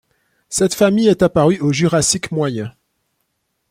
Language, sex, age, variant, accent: French, male, 30-39, Français des départements et régions d'outre-mer, Français de Guadeloupe